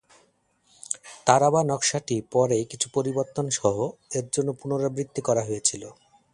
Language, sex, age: Bengali, male, 30-39